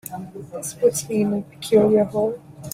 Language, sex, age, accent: English, female, 19-29, India and South Asia (India, Pakistan, Sri Lanka)